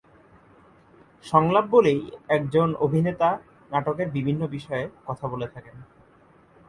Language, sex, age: Bengali, male, 19-29